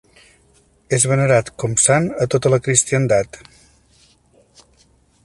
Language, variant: Catalan, Septentrional